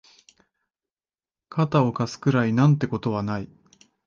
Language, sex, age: Japanese, male, 19-29